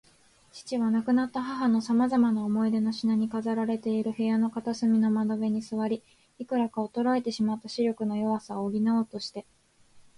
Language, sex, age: Japanese, female, 19-29